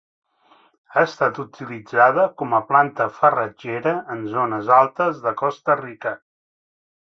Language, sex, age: Catalan, male, 40-49